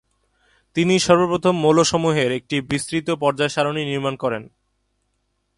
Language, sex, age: Bengali, male, 19-29